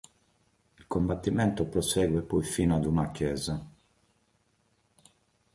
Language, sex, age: Italian, male, 30-39